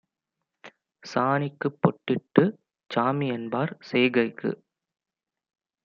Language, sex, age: Tamil, male, 19-29